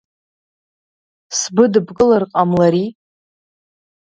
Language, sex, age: Abkhazian, female, under 19